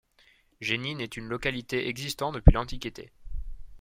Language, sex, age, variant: French, male, 19-29, Français de métropole